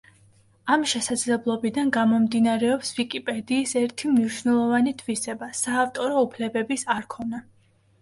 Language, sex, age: Georgian, female, 19-29